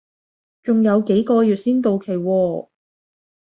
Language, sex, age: Cantonese, female, 30-39